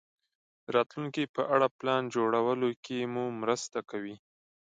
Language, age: Pashto, 19-29